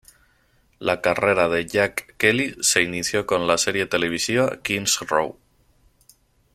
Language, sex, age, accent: Spanish, male, 19-29, España: Centro-Sur peninsular (Madrid, Toledo, Castilla-La Mancha)